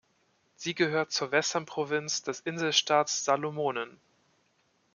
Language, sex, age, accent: German, male, 19-29, Deutschland Deutsch